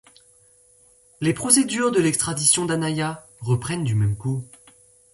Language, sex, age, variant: French, female, 19-29, Français de métropole